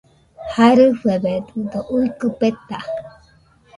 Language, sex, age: Nüpode Huitoto, female, 40-49